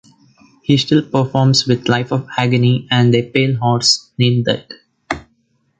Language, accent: English, India and South Asia (India, Pakistan, Sri Lanka)